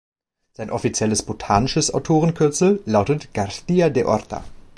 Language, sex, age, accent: German, male, 19-29, Deutschland Deutsch